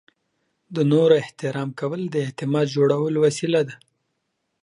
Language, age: Pashto, 19-29